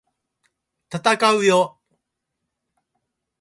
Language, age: Japanese, 70-79